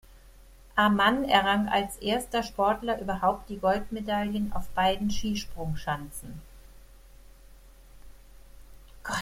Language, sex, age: German, female, 50-59